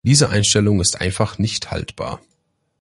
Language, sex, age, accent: German, male, 19-29, Deutschland Deutsch